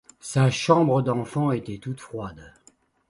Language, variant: French, Français de métropole